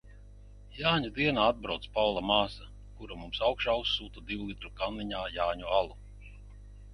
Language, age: Latvian, 60-69